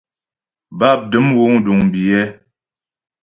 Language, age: Ghomala, 19-29